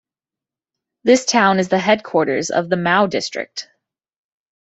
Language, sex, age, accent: English, female, 19-29, United States English